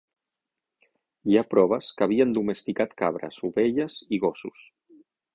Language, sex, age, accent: Catalan, male, 50-59, balear; central